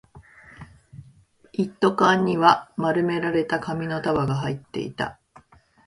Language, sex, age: Japanese, female, 40-49